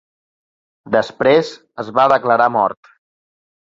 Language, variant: Catalan, Central